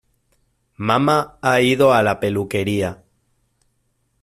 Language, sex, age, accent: Spanish, male, 40-49, España: Norte peninsular (Asturias, Castilla y León, Cantabria, País Vasco, Navarra, Aragón, La Rioja, Guadalajara, Cuenca)